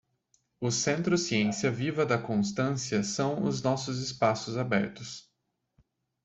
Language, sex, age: Portuguese, male, 19-29